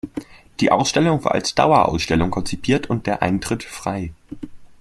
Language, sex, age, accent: German, male, under 19, Deutschland Deutsch